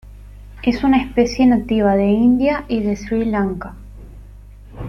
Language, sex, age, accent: Spanish, female, 19-29, Rioplatense: Argentina, Uruguay, este de Bolivia, Paraguay